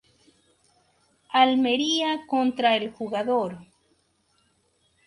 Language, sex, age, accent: Spanish, female, 19-29, América central